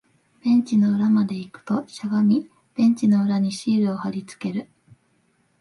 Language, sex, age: Japanese, female, 19-29